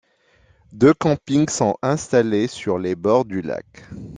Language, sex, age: French, male, 30-39